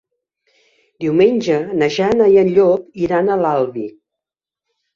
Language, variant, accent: Catalan, Central, central